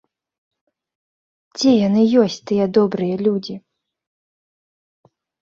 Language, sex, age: Belarusian, female, 19-29